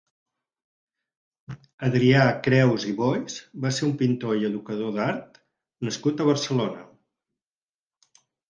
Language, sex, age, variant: Catalan, male, 60-69, Central